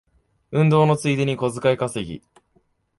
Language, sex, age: Japanese, male, 19-29